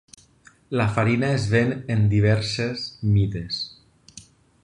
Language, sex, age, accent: Catalan, male, 40-49, valencià